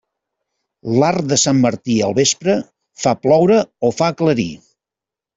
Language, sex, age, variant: Catalan, male, 50-59, Central